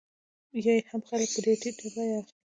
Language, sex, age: Pashto, female, 19-29